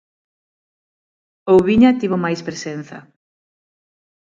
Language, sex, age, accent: Galician, female, 30-39, Normativo (estándar); Neofalante